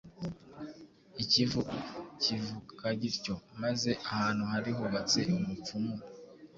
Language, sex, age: Kinyarwanda, male, 19-29